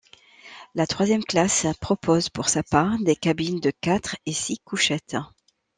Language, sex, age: French, female, 30-39